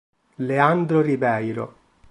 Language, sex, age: Italian, male, 19-29